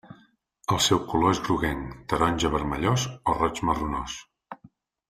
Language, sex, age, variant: Catalan, male, 40-49, Central